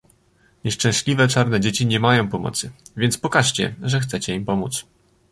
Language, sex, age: Polish, male, 19-29